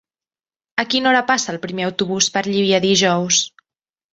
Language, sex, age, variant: Catalan, female, 19-29, Central